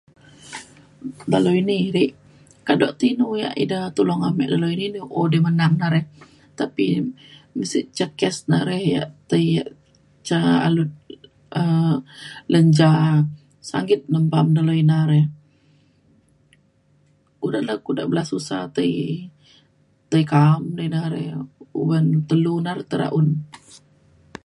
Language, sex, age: Mainstream Kenyah, female, 30-39